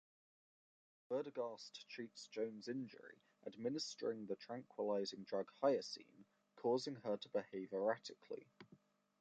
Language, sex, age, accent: English, male, 19-29, England English